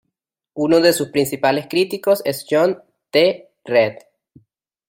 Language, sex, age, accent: Spanish, male, 19-29, Caribe: Cuba, Venezuela, Puerto Rico, República Dominicana, Panamá, Colombia caribeña, México caribeño, Costa del golfo de México